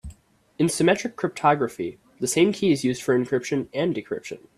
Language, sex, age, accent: English, female, under 19, United States English